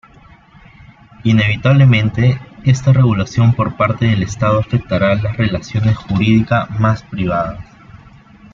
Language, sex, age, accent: Spanish, male, 19-29, Andino-Pacífico: Colombia, Perú, Ecuador, oeste de Bolivia y Venezuela andina